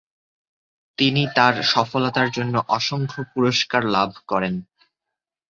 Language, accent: Bengali, Bangladeshi